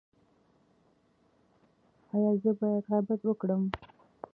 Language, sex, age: Pashto, female, 19-29